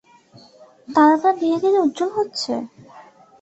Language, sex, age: Bengali, female, 19-29